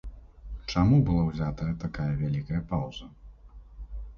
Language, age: Belarusian, 30-39